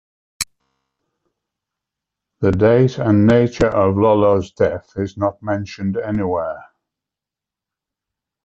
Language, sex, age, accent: English, male, 70-79, England English